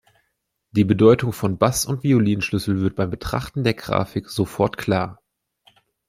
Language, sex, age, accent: German, male, 19-29, Deutschland Deutsch